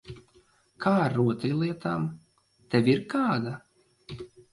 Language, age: Latvian, 40-49